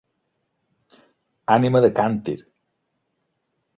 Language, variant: Catalan, Balear